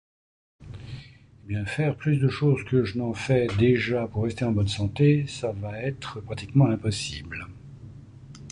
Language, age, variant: French, 70-79, Français de métropole